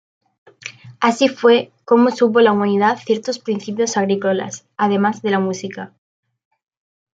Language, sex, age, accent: Spanish, female, 19-29, España: Sur peninsular (Andalucia, Extremadura, Murcia)